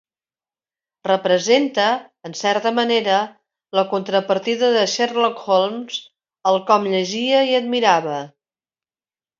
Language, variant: Catalan, Central